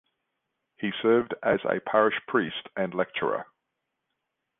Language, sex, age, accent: English, male, 50-59, Australian English